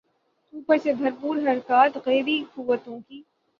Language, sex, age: Urdu, female, 19-29